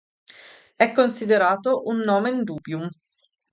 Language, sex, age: Italian, female, 30-39